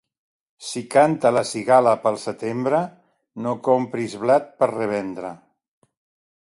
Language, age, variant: Catalan, 60-69, Central